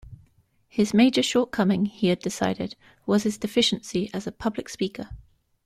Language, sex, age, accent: English, female, 19-29, England English